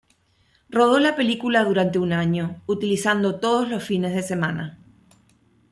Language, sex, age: Spanish, female, 40-49